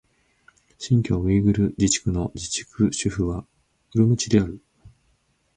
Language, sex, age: Japanese, male, 30-39